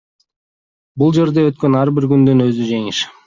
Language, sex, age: Kyrgyz, male, 40-49